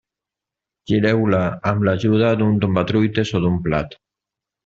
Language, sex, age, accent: Catalan, male, 40-49, valencià